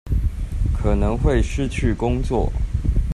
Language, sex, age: Chinese, male, 30-39